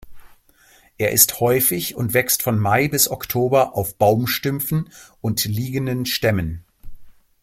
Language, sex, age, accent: German, male, 40-49, Deutschland Deutsch